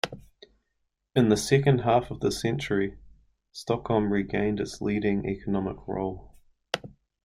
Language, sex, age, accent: English, male, 30-39, New Zealand English